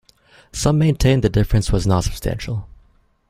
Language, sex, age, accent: English, male, 19-29, Canadian English